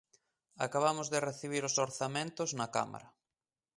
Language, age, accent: Galician, 30-39, Atlántico (seseo e gheada)